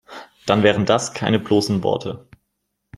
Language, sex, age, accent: German, male, 19-29, Deutschland Deutsch